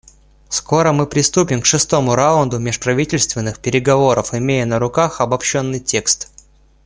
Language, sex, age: Russian, male, 19-29